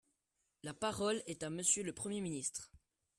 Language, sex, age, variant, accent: French, male, under 19, Français d'Europe, Français de Suisse